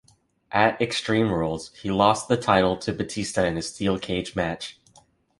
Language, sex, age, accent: English, male, 19-29, United States English